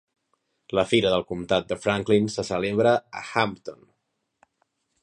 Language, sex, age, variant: Catalan, male, 30-39, Central